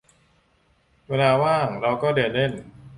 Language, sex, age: Thai, male, under 19